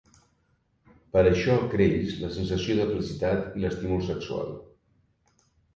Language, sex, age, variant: Catalan, male, 50-59, Septentrional